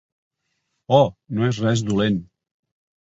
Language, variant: Catalan, Nord-Occidental